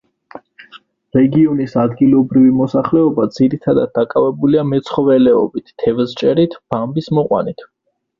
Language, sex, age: Georgian, male, 19-29